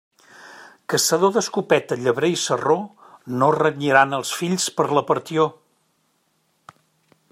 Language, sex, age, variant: Catalan, male, 50-59, Central